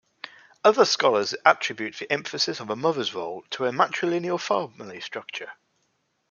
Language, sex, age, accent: English, male, 19-29, England English